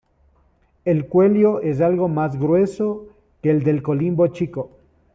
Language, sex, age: Spanish, male, 50-59